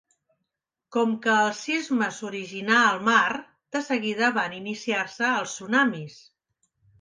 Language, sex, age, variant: Catalan, female, 50-59, Central